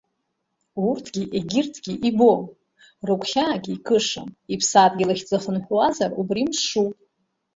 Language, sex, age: Abkhazian, female, 30-39